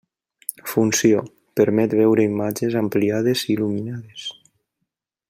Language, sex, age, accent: Catalan, male, 19-29, valencià